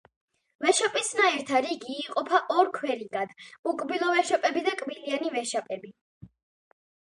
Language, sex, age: Georgian, female, under 19